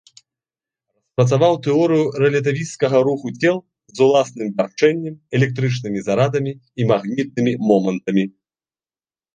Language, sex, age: Belarusian, male, 30-39